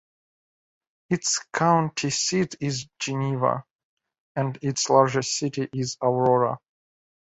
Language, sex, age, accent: English, male, 30-39, Irish English